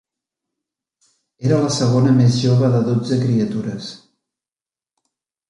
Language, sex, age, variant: Catalan, male, 50-59, Central